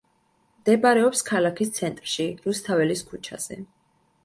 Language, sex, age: Georgian, female, 19-29